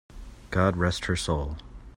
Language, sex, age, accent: English, male, 30-39, United States English